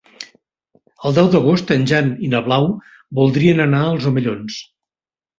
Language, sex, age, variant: Catalan, male, 60-69, Nord-Occidental